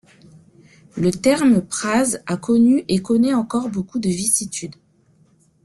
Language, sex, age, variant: French, female, 30-39, Français de métropole